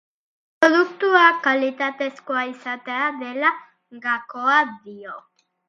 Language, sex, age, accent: Basque, male, under 19, Erdialdekoa edo Nafarra (Gipuzkoa, Nafarroa)